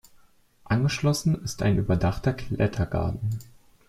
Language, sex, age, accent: German, male, 19-29, Deutschland Deutsch